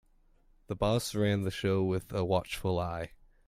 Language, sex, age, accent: English, male, under 19, United States English